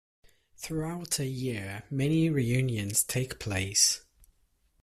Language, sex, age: English, male, 19-29